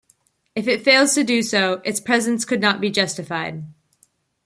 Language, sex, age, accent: English, female, under 19, United States English